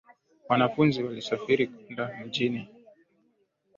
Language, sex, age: Swahili, male, 19-29